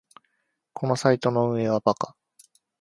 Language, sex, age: Japanese, male, 19-29